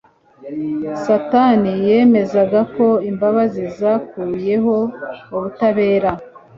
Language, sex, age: Kinyarwanda, female, 50-59